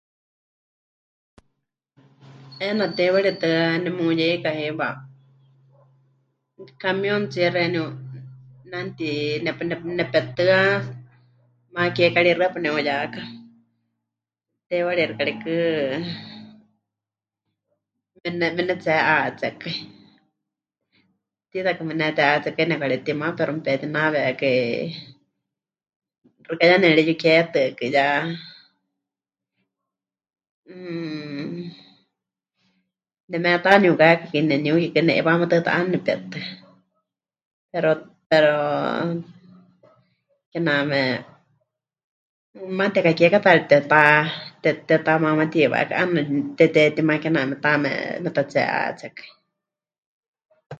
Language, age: Huichol, 30-39